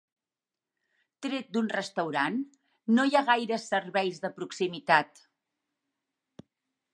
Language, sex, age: Catalan, female, 40-49